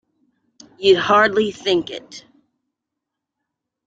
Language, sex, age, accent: English, female, 40-49, United States English